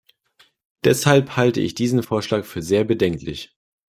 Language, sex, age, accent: German, male, 19-29, Deutschland Deutsch